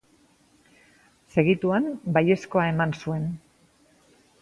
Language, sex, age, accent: Basque, female, 50-59, Mendebalekoa (Araba, Bizkaia, Gipuzkoako mendebaleko herri batzuk)